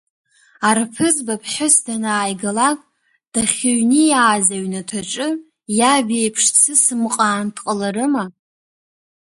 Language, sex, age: Abkhazian, female, 19-29